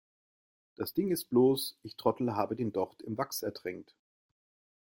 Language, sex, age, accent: German, male, 40-49, Deutschland Deutsch